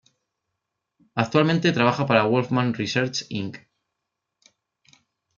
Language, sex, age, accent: Spanish, male, 19-29, España: Norte peninsular (Asturias, Castilla y León, Cantabria, País Vasco, Navarra, Aragón, La Rioja, Guadalajara, Cuenca)